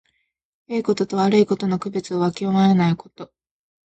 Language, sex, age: Japanese, female, 19-29